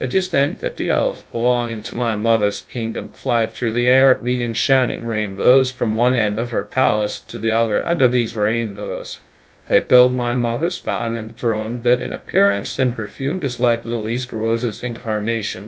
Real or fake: fake